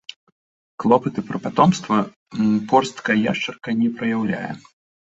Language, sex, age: Belarusian, male, 30-39